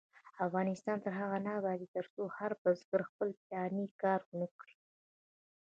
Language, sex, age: Pashto, female, 19-29